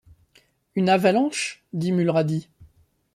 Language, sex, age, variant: French, male, 30-39, Français de métropole